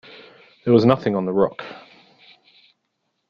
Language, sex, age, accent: English, male, 30-39, Australian English